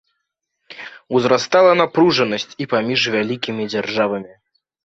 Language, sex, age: Belarusian, male, under 19